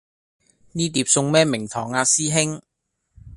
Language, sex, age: Cantonese, male, 19-29